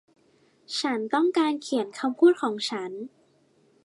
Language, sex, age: Thai, female, under 19